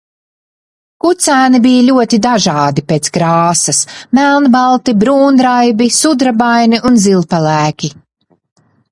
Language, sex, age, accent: Latvian, female, 40-49, bez akcenta